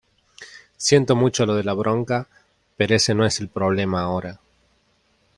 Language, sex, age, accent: Spanish, male, 30-39, Rioplatense: Argentina, Uruguay, este de Bolivia, Paraguay